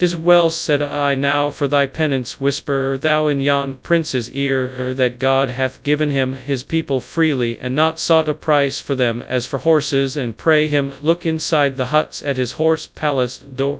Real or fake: fake